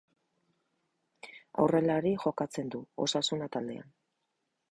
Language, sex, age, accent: Basque, female, 40-49, Mendebalekoa (Araba, Bizkaia, Gipuzkoako mendebaleko herri batzuk)